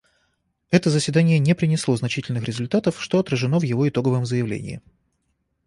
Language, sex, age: Russian, male, 30-39